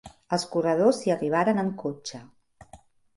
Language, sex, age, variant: Catalan, female, 40-49, Central